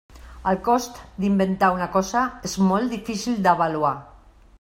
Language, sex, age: Catalan, female, 40-49